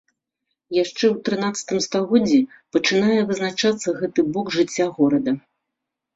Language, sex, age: Belarusian, female, 40-49